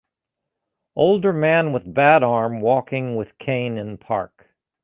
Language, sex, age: English, male, 50-59